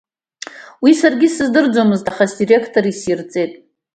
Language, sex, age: Abkhazian, female, 30-39